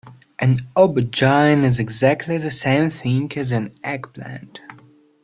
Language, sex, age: English, male, 19-29